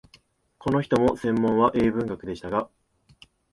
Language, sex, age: Japanese, male, 19-29